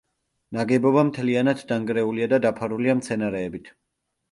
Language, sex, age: Georgian, male, 19-29